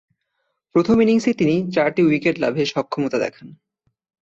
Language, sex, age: Bengali, male, 19-29